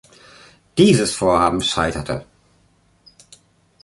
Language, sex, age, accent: German, male, 50-59, Deutschland Deutsch